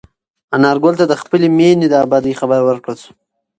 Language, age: Pashto, 19-29